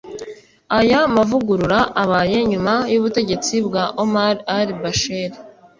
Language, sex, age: Kinyarwanda, female, 19-29